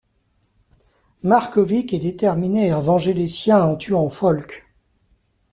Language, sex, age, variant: French, male, 40-49, Français de métropole